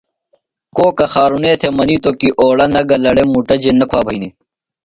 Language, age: Phalura, under 19